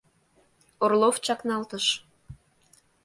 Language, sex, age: Mari, female, 30-39